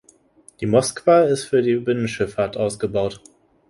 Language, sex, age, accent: German, male, 19-29, Deutschland Deutsch